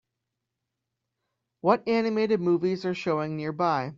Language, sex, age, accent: English, male, 19-29, United States English